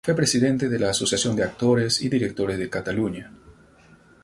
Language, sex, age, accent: Spanish, male, 30-39, Andino-Pacífico: Colombia, Perú, Ecuador, oeste de Bolivia y Venezuela andina